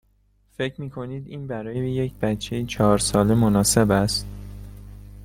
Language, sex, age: Persian, male, 19-29